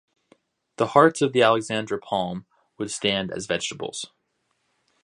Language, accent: English, United States English